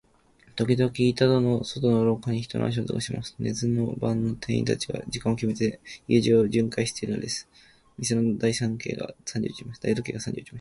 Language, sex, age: Japanese, male, 19-29